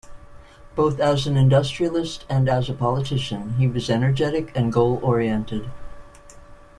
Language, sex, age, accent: English, female, 60-69, United States English